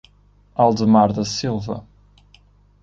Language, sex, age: Portuguese, male, 19-29